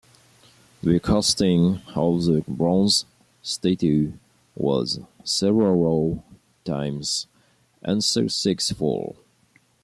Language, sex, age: English, male, 40-49